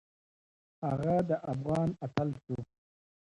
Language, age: Pashto, 19-29